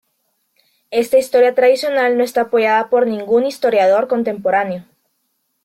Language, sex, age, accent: Spanish, female, 19-29, América central